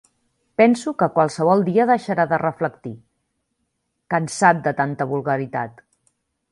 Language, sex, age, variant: Catalan, female, 40-49, Central